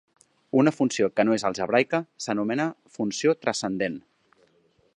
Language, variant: Catalan, Central